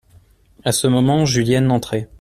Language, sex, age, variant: French, male, 19-29, Français de métropole